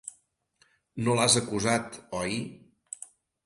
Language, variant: Catalan, Central